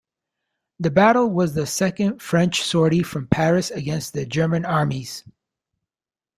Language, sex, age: English, male, 40-49